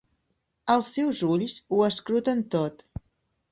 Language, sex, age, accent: Catalan, female, 50-59, Empordanès